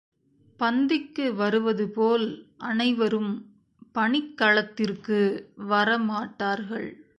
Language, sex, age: Tamil, female, 40-49